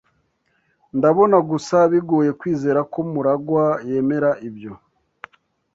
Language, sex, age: Kinyarwanda, male, 19-29